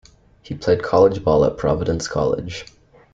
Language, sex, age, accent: English, male, under 19, Canadian English